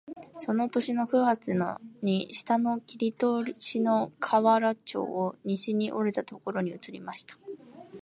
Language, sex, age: Japanese, female, 19-29